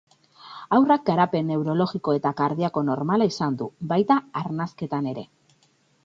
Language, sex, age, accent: Basque, female, 30-39, Mendebalekoa (Araba, Bizkaia, Gipuzkoako mendebaleko herri batzuk)